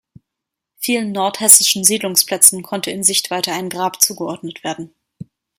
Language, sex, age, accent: German, female, 30-39, Deutschland Deutsch